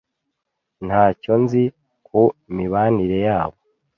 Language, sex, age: Kinyarwanda, male, 19-29